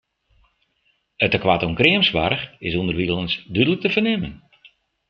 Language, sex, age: Western Frisian, male, 50-59